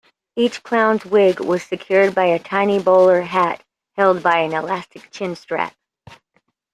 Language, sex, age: English, female, 40-49